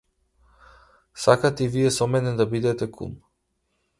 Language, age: Macedonian, 19-29